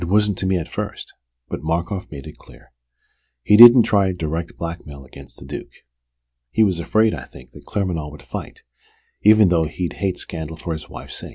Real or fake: real